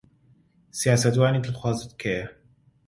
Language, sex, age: Central Kurdish, male, 19-29